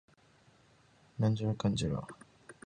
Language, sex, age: Japanese, male, 19-29